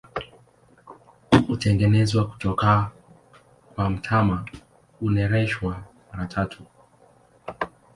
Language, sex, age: Swahili, male, 19-29